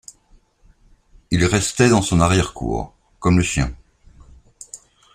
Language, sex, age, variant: French, male, 60-69, Français de métropole